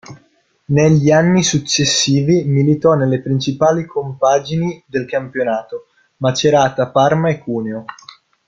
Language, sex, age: Italian, male, 19-29